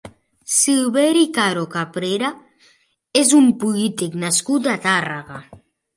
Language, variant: Catalan, Central